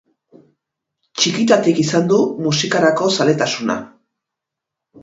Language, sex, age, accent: Basque, female, 50-59, Erdialdekoa edo Nafarra (Gipuzkoa, Nafarroa)